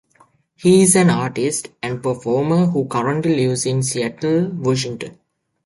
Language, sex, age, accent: English, male, 19-29, United States English